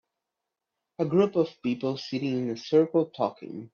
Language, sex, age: English, male, 19-29